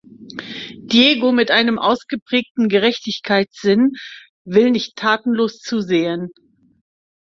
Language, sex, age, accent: German, female, 50-59, Deutschland Deutsch